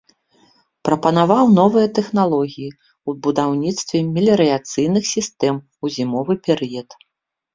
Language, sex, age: Belarusian, female, 40-49